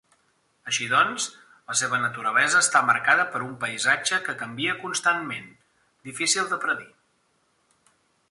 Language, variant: Catalan, Central